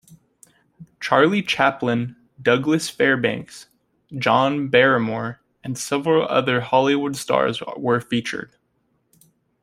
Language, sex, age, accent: English, male, under 19, United States English